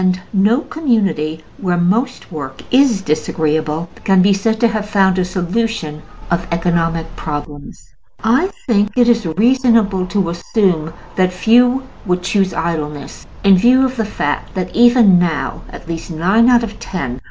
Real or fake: real